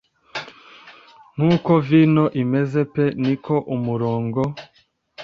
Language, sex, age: Kinyarwanda, male, 19-29